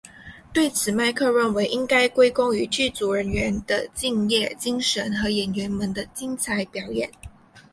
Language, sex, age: Chinese, female, under 19